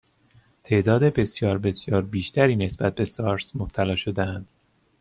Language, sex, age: Persian, male, 19-29